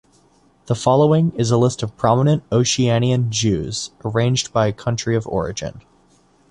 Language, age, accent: English, 19-29, United States English